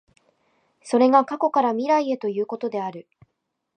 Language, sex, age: Japanese, female, 19-29